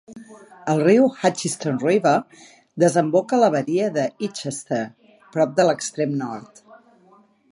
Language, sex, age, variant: Catalan, female, 50-59, Central